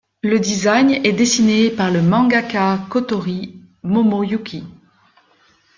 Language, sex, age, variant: French, female, 50-59, Français de métropole